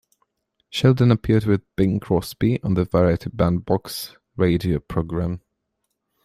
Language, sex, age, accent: English, male, under 19, England English